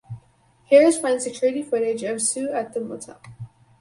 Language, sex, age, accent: English, female, under 19, United States English